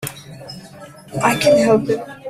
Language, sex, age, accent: English, female, 19-29, India and South Asia (India, Pakistan, Sri Lanka)